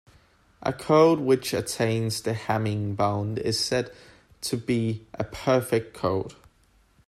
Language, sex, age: English, male, 19-29